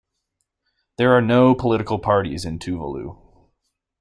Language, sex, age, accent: English, male, 19-29, United States English